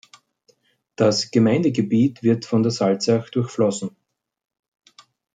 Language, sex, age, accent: German, male, 40-49, Österreichisches Deutsch